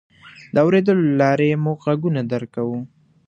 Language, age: Pashto, 19-29